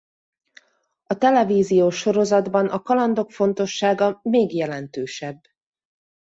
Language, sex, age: Hungarian, female, 30-39